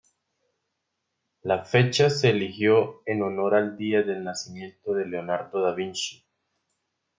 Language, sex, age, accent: Spanish, male, 30-39, Andino-Pacífico: Colombia, Perú, Ecuador, oeste de Bolivia y Venezuela andina